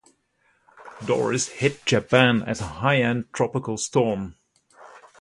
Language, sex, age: English, male, 30-39